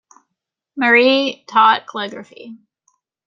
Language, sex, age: English, female, 30-39